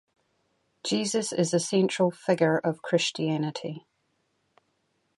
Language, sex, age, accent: English, female, 40-49, New Zealand English